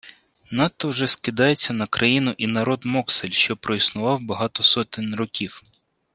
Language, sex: Ukrainian, male